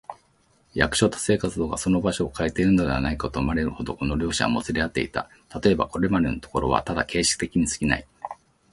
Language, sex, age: Japanese, male, 40-49